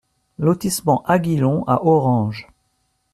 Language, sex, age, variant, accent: French, male, 40-49, Français d'Amérique du Nord, Français du Canada